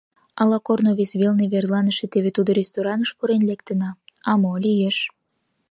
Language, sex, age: Mari, female, under 19